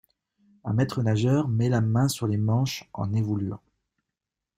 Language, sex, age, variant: French, male, 30-39, Français de métropole